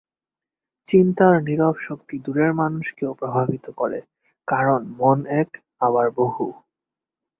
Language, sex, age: Bengali, male, 19-29